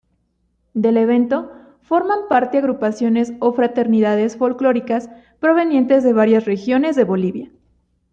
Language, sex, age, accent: Spanish, female, 19-29, México